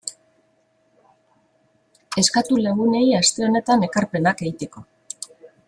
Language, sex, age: Basque, female, 50-59